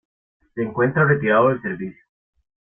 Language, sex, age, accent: Spanish, male, 19-29, América central